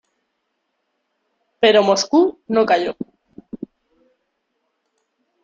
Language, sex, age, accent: Spanish, female, 30-39, España: Centro-Sur peninsular (Madrid, Toledo, Castilla-La Mancha)